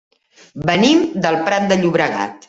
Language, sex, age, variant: Catalan, female, 50-59, Central